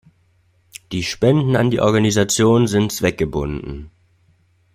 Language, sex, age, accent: German, male, 19-29, Deutschland Deutsch